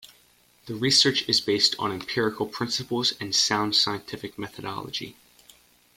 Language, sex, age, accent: English, male, under 19, United States English